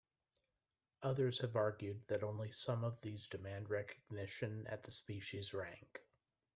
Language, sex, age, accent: English, male, 30-39, United States English